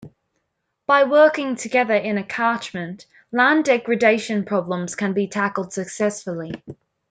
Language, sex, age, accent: English, female, under 19, England English